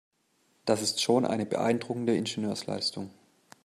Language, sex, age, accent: German, male, 19-29, Deutschland Deutsch